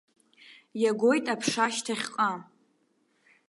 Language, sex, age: Abkhazian, female, 19-29